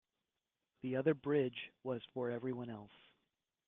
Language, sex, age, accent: English, male, 30-39, United States English